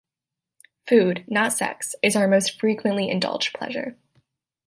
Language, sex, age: English, female, 19-29